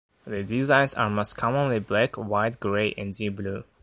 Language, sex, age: English, male, 19-29